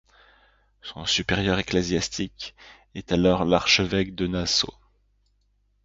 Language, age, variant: French, 40-49, Français de métropole